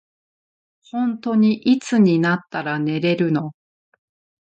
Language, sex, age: Japanese, female, 40-49